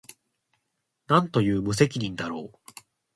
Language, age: Japanese, 19-29